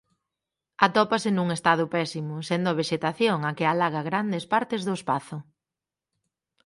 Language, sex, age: Galician, female, 30-39